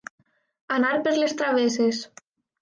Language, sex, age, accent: Catalan, female, 19-29, valencià